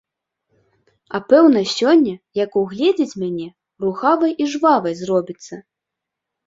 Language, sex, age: Belarusian, female, 30-39